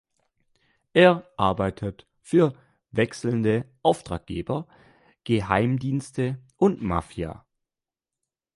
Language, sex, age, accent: German, male, under 19, Deutschland Deutsch